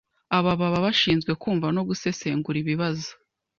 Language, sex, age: Kinyarwanda, female, 19-29